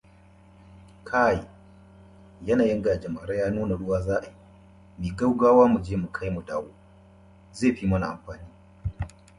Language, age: English, 30-39